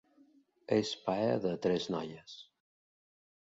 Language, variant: Catalan, Central